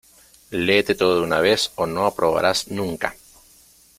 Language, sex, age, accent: Spanish, male, 40-49, Andino-Pacífico: Colombia, Perú, Ecuador, oeste de Bolivia y Venezuela andina